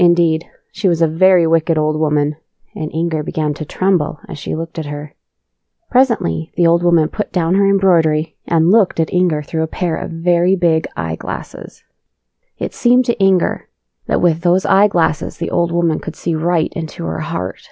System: none